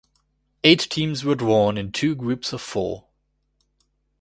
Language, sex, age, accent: English, male, 19-29, England English